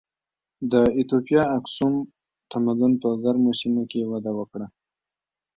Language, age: Pashto, 19-29